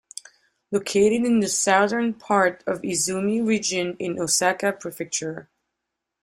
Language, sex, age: English, female, 30-39